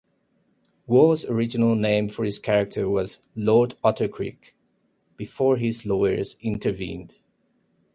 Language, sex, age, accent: English, male, 30-39, Southern African (South Africa, Zimbabwe, Namibia)